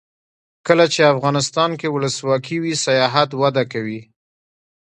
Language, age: Pashto, 30-39